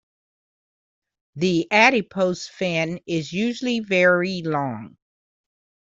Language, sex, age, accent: English, female, 50-59, United States English